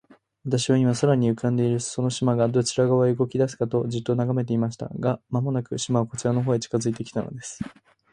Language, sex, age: Japanese, male, 19-29